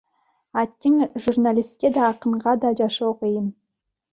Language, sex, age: Kyrgyz, female, 30-39